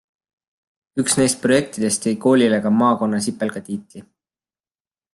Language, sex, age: Estonian, male, 19-29